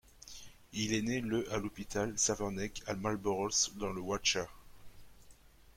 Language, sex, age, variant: French, male, 19-29, Français de métropole